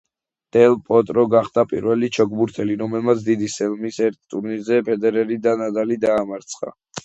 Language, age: Georgian, under 19